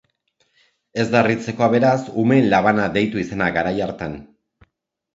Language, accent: Basque, Erdialdekoa edo Nafarra (Gipuzkoa, Nafarroa)